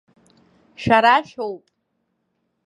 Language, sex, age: Abkhazian, female, under 19